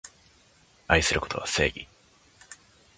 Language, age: Japanese, 19-29